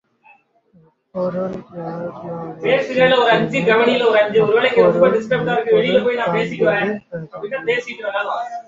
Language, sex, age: Tamil, male, 19-29